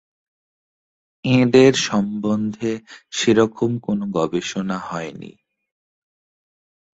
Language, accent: Bengali, প্রমিত